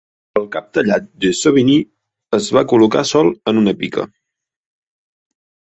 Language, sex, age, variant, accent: Catalan, male, 19-29, Central, gironí; Garrotxi